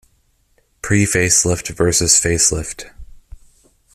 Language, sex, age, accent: English, male, 30-39, Canadian English